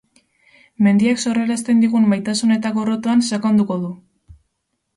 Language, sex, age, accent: Basque, female, 19-29, Erdialdekoa edo Nafarra (Gipuzkoa, Nafarroa)